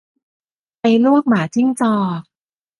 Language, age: Thai, 19-29